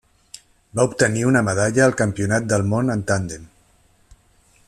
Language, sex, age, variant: Catalan, male, 50-59, Central